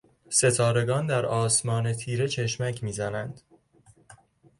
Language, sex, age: Persian, male, 19-29